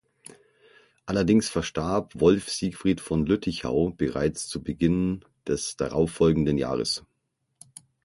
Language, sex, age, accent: German, male, 40-49, Deutschland Deutsch; Österreichisches Deutsch